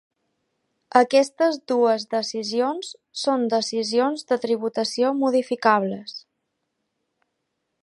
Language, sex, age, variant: Catalan, female, 19-29, Balear